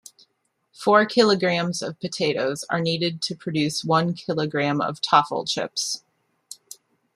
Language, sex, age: English, female, 40-49